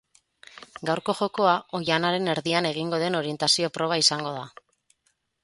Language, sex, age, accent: Basque, female, 30-39, Mendebalekoa (Araba, Bizkaia, Gipuzkoako mendebaleko herri batzuk)